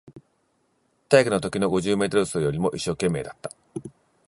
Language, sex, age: Japanese, male, 40-49